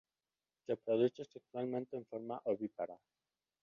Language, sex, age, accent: Spanish, male, under 19, Andino-Pacífico: Colombia, Perú, Ecuador, oeste de Bolivia y Venezuela andina